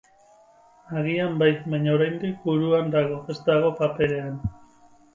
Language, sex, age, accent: Basque, male, 30-39, Mendebalekoa (Araba, Bizkaia, Gipuzkoako mendebaleko herri batzuk)